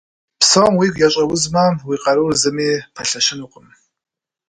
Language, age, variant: Kabardian, 30-39, Адыгэбзэ (Къэбэрдей, Кирил, псоми зэдай)